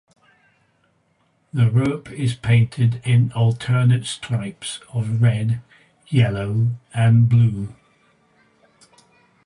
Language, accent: English, England English